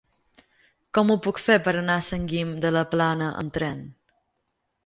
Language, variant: Catalan, Balear